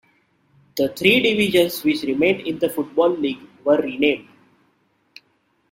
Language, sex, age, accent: English, male, 19-29, India and South Asia (India, Pakistan, Sri Lanka)